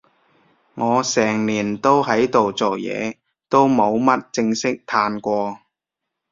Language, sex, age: Cantonese, male, 30-39